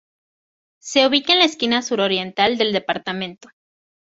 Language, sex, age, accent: Spanish, female, 19-29, México